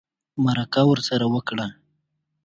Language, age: Pashto, 19-29